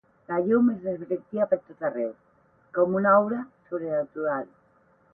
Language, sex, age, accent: Catalan, female, 50-59, central; nord-occidental